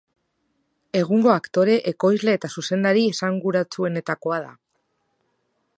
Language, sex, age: Basque, female, 30-39